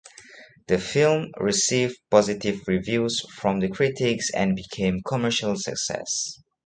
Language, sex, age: English, male, 19-29